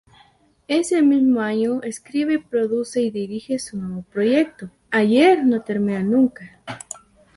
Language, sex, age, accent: Spanish, female, under 19, América central